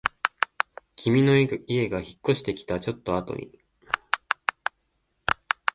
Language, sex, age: Japanese, male, 19-29